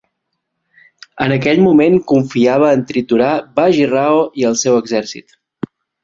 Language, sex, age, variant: Catalan, male, 19-29, Central